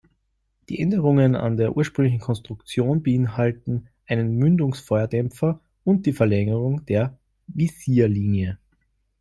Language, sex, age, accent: German, male, 19-29, Österreichisches Deutsch